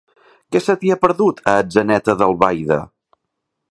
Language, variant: Catalan, Central